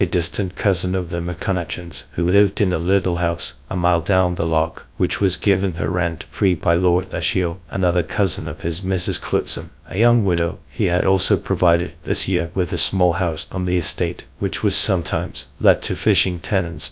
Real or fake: fake